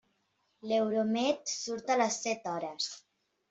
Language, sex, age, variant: Catalan, female, 40-49, Central